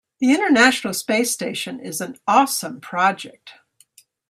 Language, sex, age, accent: English, female, 60-69, United States English